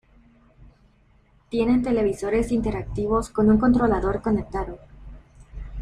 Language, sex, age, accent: Spanish, female, 19-29, América central